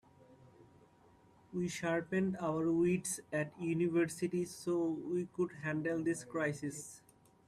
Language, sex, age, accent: English, male, 19-29, India and South Asia (India, Pakistan, Sri Lanka)